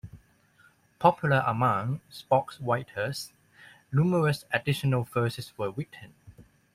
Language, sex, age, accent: English, male, 19-29, Hong Kong English